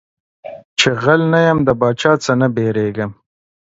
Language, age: Pashto, 30-39